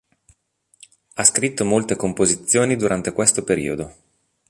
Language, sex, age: Italian, male, 30-39